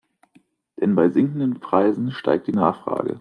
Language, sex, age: German, male, 19-29